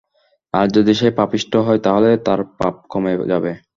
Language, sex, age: Bengali, male, 19-29